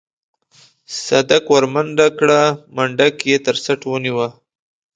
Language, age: Pashto, 30-39